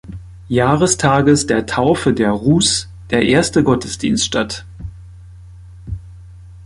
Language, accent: German, Deutschland Deutsch